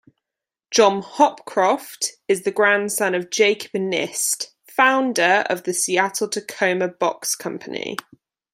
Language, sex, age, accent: English, female, 19-29, England English